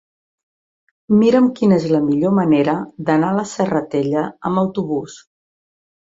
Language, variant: Catalan, Central